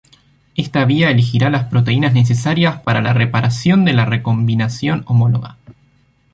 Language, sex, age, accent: Spanish, male, 19-29, Rioplatense: Argentina, Uruguay, este de Bolivia, Paraguay